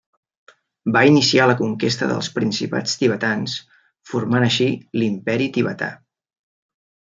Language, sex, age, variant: Catalan, male, 30-39, Central